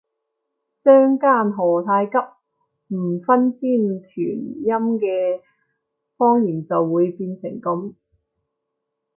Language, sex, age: Cantonese, female, 19-29